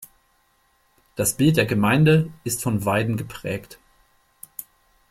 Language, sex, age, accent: German, male, 40-49, Deutschland Deutsch